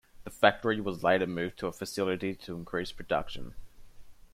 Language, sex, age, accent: English, male, 19-29, Australian English